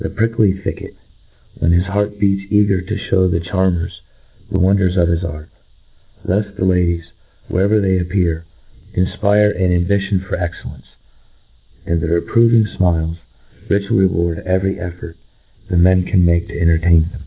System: none